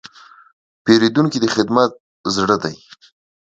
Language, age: Pashto, 19-29